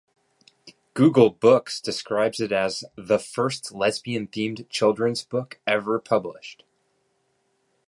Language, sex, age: English, male, 30-39